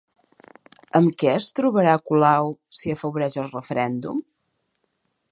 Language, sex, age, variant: Catalan, female, 40-49, Septentrional